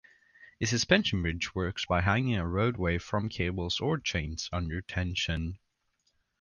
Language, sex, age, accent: English, male, under 19, England English